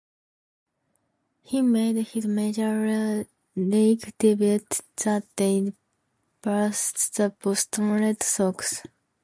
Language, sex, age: English, female, 19-29